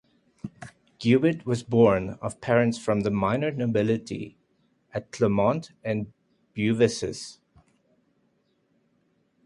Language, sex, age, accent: English, male, 30-39, Southern African (South Africa, Zimbabwe, Namibia)